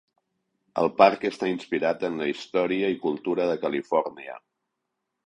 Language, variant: Catalan, Central